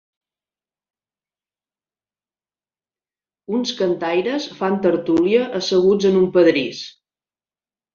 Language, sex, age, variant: Catalan, female, 40-49, Septentrional